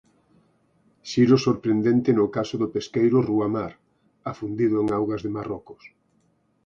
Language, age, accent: Galician, 50-59, Central (gheada)